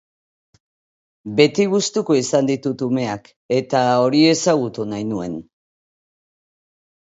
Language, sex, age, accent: Basque, female, 50-59, Mendebalekoa (Araba, Bizkaia, Gipuzkoako mendebaleko herri batzuk)